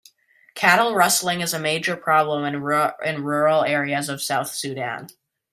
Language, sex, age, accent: English, male, under 19, United States English